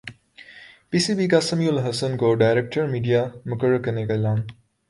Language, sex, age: Urdu, male, 19-29